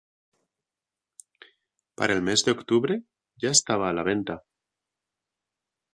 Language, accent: Spanish, España: Centro-Sur peninsular (Madrid, Toledo, Castilla-La Mancha)